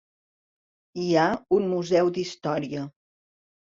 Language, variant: Catalan, Central